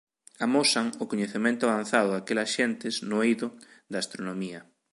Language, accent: Galician, Oriental (común en zona oriental)